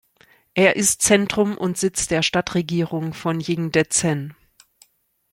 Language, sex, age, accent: German, female, 40-49, Deutschland Deutsch